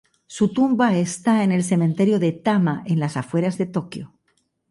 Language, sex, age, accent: Spanish, female, 60-69, Caribe: Cuba, Venezuela, Puerto Rico, República Dominicana, Panamá, Colombia caribeña, México caribeño, Costa del golfo de México